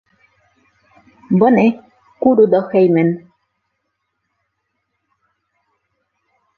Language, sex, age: Esperanto, female, 40-49